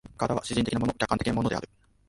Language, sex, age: Japanese, male, 19-29